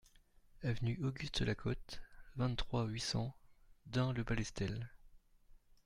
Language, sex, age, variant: French, male, 40-49, Français de métropole